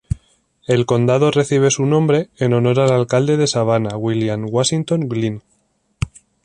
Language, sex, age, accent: Spanish, male, 19-29, España: Norte peninsular (Asturias, Castilla y León, Cantabria, País Vasco, Navarra, Aragón, La Rioja, Guadalajara, Cuenca)